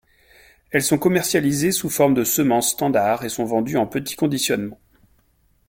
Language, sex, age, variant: French, male, 40-49, Français de métropole